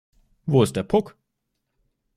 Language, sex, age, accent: German, male, under 19, Deutschland Deutsch